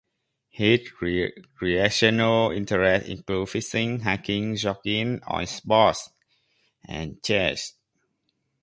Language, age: English, 30-39